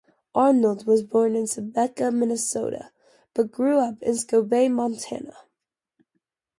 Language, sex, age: English, female, under 19